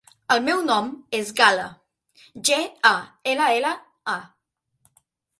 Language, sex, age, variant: Catalan, female, under 19, Central